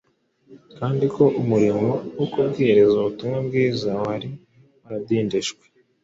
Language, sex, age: Kinyarwanda, male, 19-29